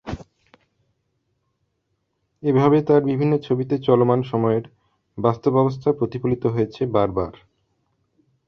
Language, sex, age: Bengali, male, 30-39